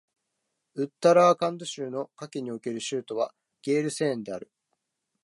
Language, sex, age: Japanese, male, 19-29